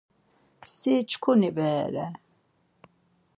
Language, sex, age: Laz, female, 50-59